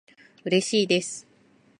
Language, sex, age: Japanese, female, 30-39